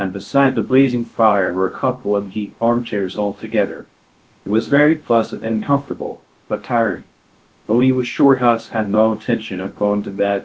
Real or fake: fake